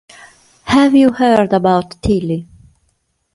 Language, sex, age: Italian, female, 30-39